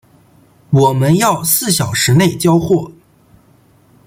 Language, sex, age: Chinese, male, 19-29